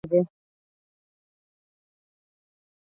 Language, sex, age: Swahili, female, 19-29